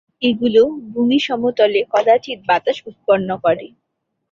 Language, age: Bengali, 19-29